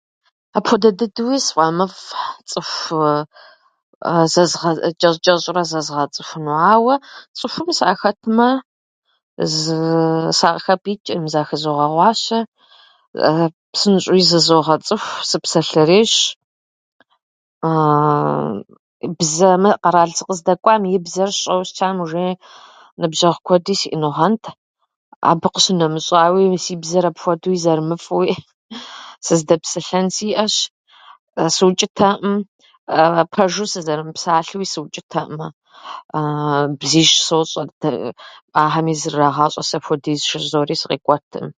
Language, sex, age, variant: Kabardian, female, 30-39, Адыгэбзэ (Къэбэрдей, Кирил, псоми зэдай)